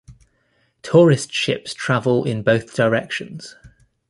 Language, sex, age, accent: English, male, 30-39, England English